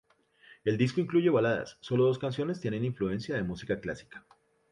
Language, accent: Spanish, Andino-Pacífico: Colombia, Perú, Ecuador, oeste de Bolivia y Venezuela andina